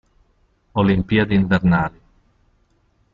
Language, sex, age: Italian, male, 40-49